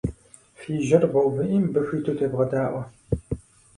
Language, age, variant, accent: Kabardian, 19-29, Адыгэбзэ (Къэбэрдей, Кирил, псоми зэдай), Джылэхъстэней (Gilahsteney)